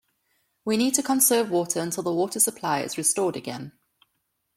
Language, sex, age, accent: English, female, 30-39, Southern African (South Africa, Zimbabwe, Namibia)